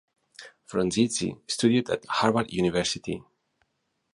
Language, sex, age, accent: English, male, 50-59, England English